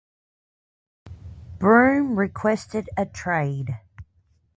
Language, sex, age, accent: English, female, 40-49, United States English